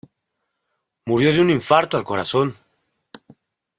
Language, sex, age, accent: Spanish, male, 30-39, México